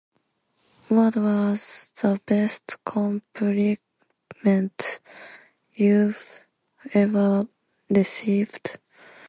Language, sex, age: English, female, under 19